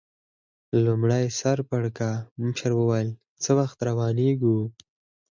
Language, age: Pashto, under 19